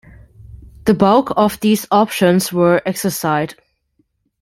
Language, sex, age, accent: English, female, 19-29, Hong Kong English